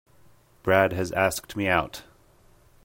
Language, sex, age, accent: English, male, 30-39, United States English